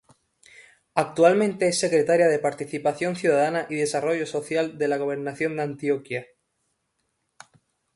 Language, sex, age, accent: Spanish, male, 19-29, España: Sur peninsular (Andalucia, Extremadura, Murcia)